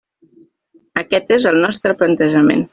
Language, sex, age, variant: Catalan, female, 19-29, Central